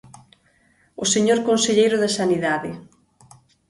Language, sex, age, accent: Galician, female, 30-39, Normativo (estándar)